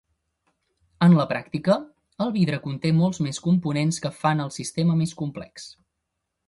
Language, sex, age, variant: Catalan, male, 19-29, Central